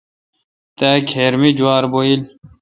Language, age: Kalkoti, 19-29